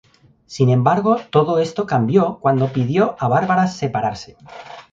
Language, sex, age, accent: Spanish, male, 50-59, España: Centro-Sur peninsular (Madrid, Toledo, Castilla-La Mancha)